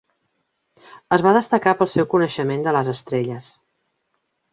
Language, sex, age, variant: Catalan, female, 40-49, Central